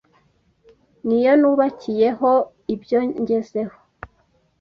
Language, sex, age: Kinyarwanda, female, 19-29